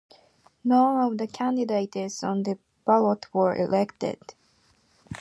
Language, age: English, 19-29